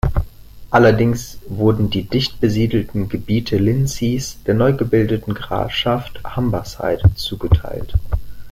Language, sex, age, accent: German, male, 19-29, Deutschland Deutsch